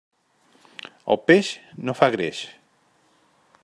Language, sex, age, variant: Catalan, male, 40-49, Central